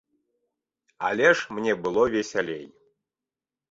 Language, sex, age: Belarusian, male, 19-29